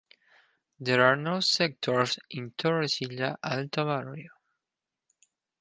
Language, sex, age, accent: English, male, 19-29, United States English